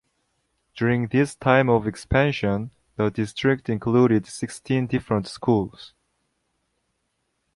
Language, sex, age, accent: English, male, 19-29, United States English